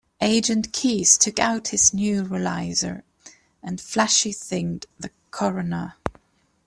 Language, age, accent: English, 19-29, England English